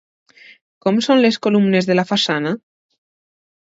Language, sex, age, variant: Catalan, female, under 19, Alacantí